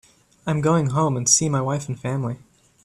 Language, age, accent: English, 19-29, United States English